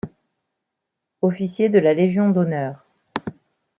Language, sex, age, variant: French, female, 30-39, Français de métropole